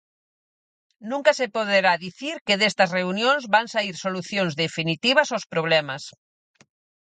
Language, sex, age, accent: Galician, female, 40-49, Atlántico (seseo e gheada)